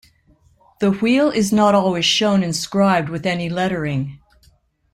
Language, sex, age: English, female, 60-69